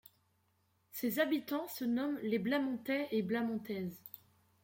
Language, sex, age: French, male, under 19